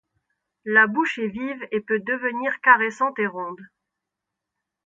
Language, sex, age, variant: French, female, 19-29, Français de métropole